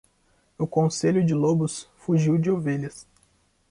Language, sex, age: Portuguese, male, 19-29